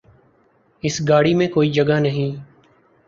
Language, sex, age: Urdu, male, 19-29